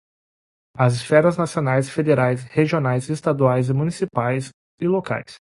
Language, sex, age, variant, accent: Portuguese, male, 19-29, Portuguese (Brasil), Gaucho